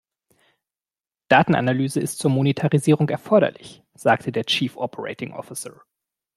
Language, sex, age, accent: German, male, 19-29, Deutschland Deutsch